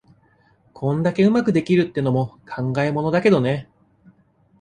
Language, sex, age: Japanese, male, 40-49